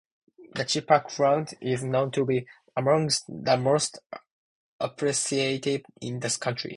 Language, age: English, 19-29